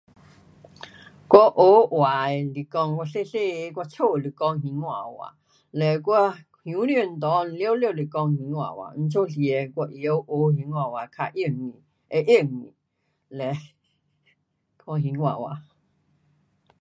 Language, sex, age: Pu-Xian Chinese, female, 70-79